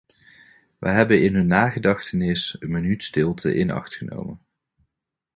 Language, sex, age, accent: Dutch, male, 30-39, Nederlands Nederlands